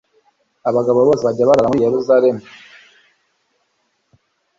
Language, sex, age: Kinyarwanda, male, 19-29